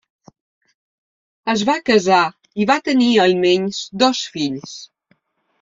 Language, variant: Catalan, Balear